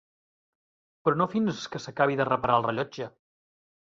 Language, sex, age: Catalan, male, 40-49